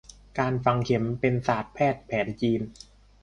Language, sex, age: Thai, male, 19-29